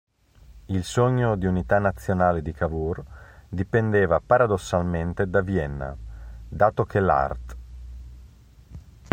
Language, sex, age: Italian, male, 30-39